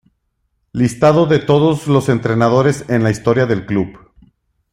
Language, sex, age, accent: Spanish, male, 40-49, México